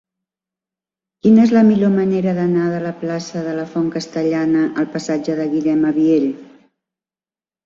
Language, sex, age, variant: Catalan, female, 60-69, Central